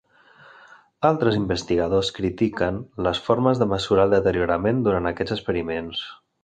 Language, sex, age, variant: Catalan, male, 40-49, Central